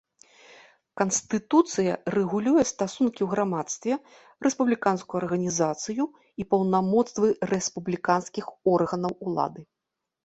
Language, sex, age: Belarusian, female, 40-49